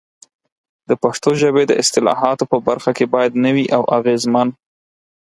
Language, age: Pashto, 19-29